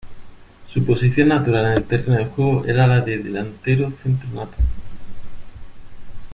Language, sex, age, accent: Spanish, male, 40-49, España: Sur peninsular (Andalucia, Extremadura, Murcia)